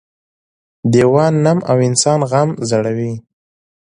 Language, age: Pashto, 19-29